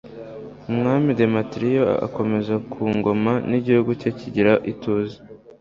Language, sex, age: Kinyarwanda, male, under 19